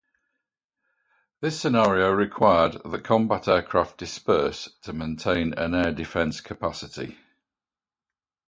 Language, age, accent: English, 60-69, England English